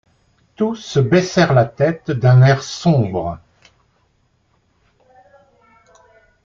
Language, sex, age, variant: French, male, 60-69, Français de métropole